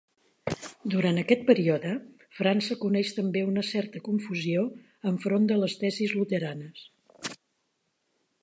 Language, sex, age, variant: Catalan, female, 70-79, Central